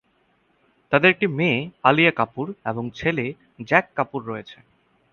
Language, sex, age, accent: Bengali, male, 19-29, fluent